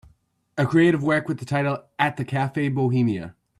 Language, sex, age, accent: English, male, 30-39, United States English